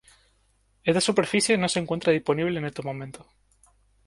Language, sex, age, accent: Spanish, male, 19-29, España: Islas Canarias